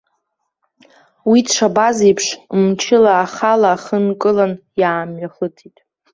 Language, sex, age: Abkhazian, female, under 19